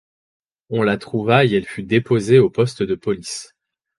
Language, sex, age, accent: French, male, 19-29, Français de Belgique